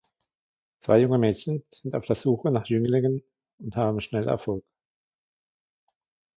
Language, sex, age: German, male, 50-59